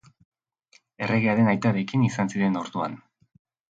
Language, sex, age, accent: Basque, male, 40-49, Erdialdekoa edo Nafarra (Gipuzkoa, Nafarroa)